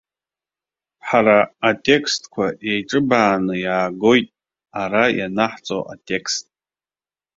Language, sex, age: Abkhazian, male, 30-39